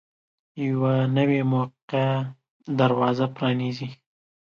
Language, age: Pashto, 19-29